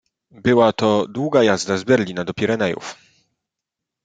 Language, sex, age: Polish, male, 30-39